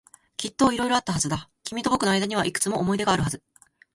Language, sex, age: Japanese, male, 19-29